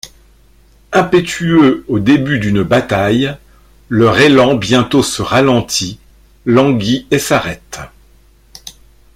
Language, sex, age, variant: French, male, 50-59, Français de métropole